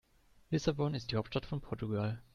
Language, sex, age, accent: German, male, 19-29, Deutschland Deutsch